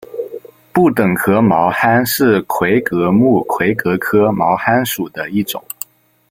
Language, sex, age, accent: Chinese, male, under 19, 出生地：浙江省